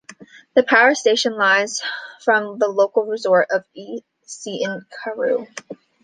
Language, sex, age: English, female, under 19